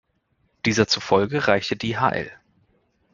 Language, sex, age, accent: German, male, 30-39, Deutschland Deutsch